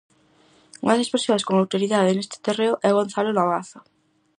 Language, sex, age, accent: Galician, female, under 19, Atlántico (seseo e gheada)